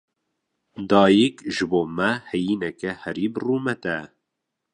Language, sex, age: Kurdish, male, 30-39